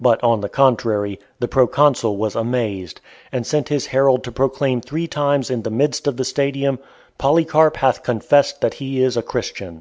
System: none